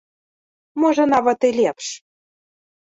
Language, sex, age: Belarusian, female, 19-29